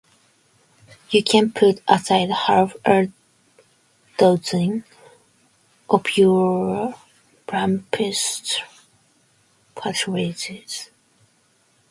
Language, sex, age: English, female, 19-29